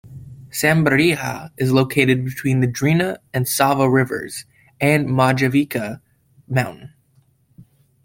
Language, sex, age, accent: English, male, 19-29, United States English